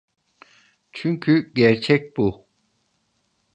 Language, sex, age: Turkish, male, 50-59